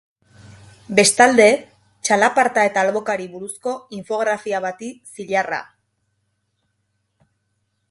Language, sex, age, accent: Basque, female, 19-29, Erdialdekoa edo Nafarra (Gipuzkoa, Nafarroa)